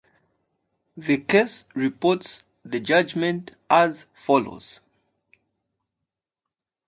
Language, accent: English, United States English; England English